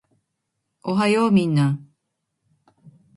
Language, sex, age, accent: Japanese, female, 50-59, 標準語; 東京